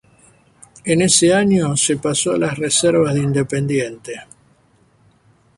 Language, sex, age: Spanish, male, 70-79